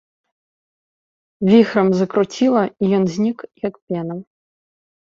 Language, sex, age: Belarusian, female, 19-29